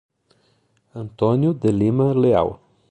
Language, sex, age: Portuguese, male, 30-39